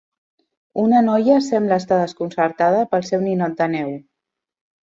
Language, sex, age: Catalan, female, 30-39